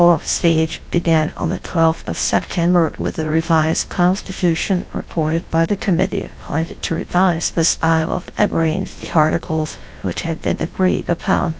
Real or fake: fake